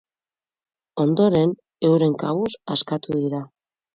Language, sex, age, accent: Basque, female, 30-39, Mendebalekoa (Araba, Bizkaia, Gipuzkoako mendebaleko herri batzuk)